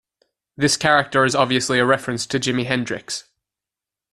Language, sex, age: English, male, 19-29